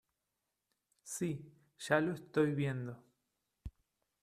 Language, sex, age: Spanish, male, 30-39